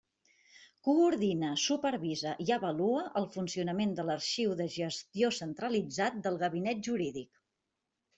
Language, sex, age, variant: Catalan, female, 40-49, Central